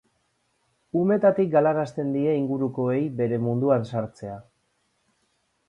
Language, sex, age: Basque, male, 40-49